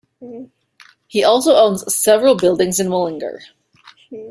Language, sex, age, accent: English, female, 19-29, Canadian English